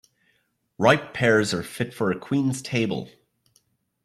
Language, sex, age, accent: English, male, 40-49, Irish English